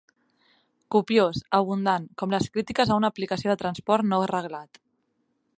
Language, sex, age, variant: Catalan, female, 19-29, Central